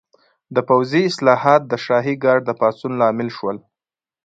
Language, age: Pashto, 19-29